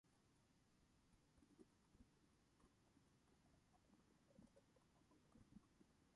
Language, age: English, 19-29